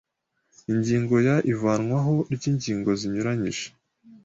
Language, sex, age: Kinyarwanda, male, 19-29